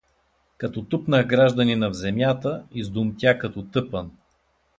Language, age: Bulgarian, 60-69